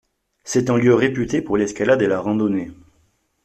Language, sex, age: French, male, 19-29